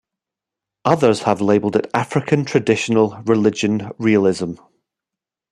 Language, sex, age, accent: English, male, 40-49, Scottish English